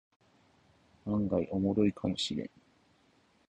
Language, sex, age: Japanese, male, 19-29